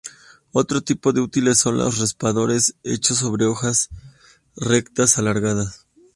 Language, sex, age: Spanish, male, 30-39